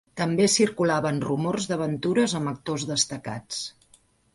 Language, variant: Catalan, Central